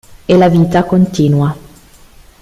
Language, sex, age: Italian, female, 30-39